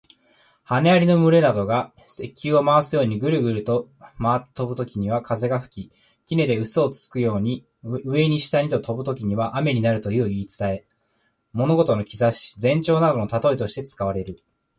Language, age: Japanese, 19-29